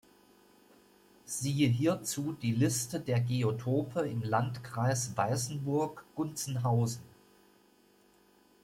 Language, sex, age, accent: German, male, 50-59, Deutschland Deutsch